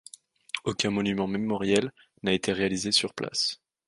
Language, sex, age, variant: French, male, 19-29, Français de métropole